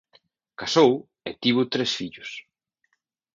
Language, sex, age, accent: Galician, male, 40-49, Central (sen gheada)